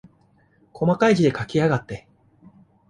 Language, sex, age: Japanese, male, 40-49